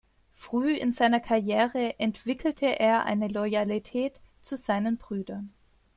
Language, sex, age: German, female, 30-39